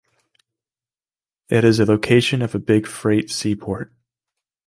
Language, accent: English, United States English